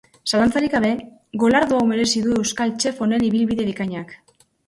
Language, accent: Basque, Mendebalekoa (Araba, Bizkaia, Gipuzkoako mendebaleko herri batzuk)